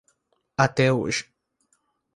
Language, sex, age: Portuguese, male, 19-29